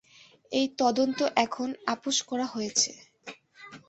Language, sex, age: Bengali, female, 19-29